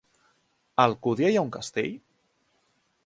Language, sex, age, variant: Catalan, male, 30-39, Central